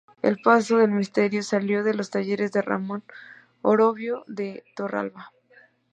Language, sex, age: Spanish, female, 19-29